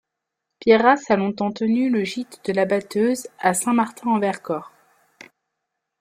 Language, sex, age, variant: French, female, 30-39, Français de métropole